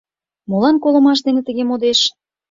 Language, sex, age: Mari, female, 30-39